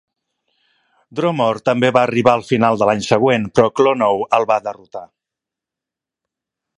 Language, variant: Catalan, Central